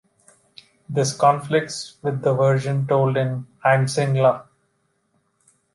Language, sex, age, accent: English, male, 30-39, India and South Asia (India, Pakistan, Sri Lanka)